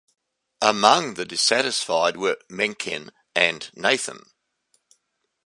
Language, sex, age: English, male, 70-79